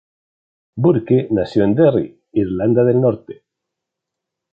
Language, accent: Spanish, Chileno: Chile, Cuyo